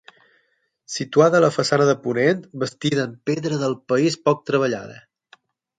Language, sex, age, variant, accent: Catalan, male, 30-39, Balear, menorquí